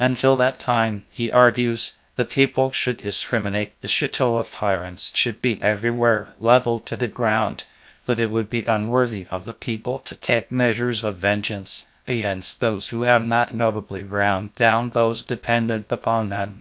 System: TTS, GlowTTS